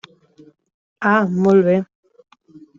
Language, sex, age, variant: Catalan, female, 19-29, Central